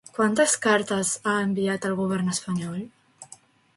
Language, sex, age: Catalan, female, under 19